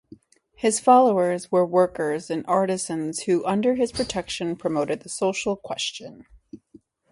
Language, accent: English, United States English